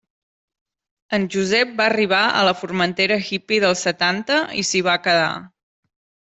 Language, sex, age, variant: Catalan, female, 40-49, Central